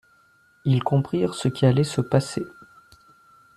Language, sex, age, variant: French, male, 30-39, Français de métropole